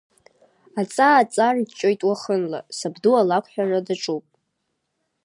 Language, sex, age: Abkhazian, female, 30-39